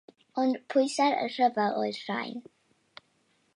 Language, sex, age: Welsh, female, under 19